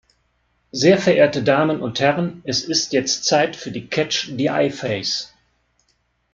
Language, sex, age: German, male, 50-59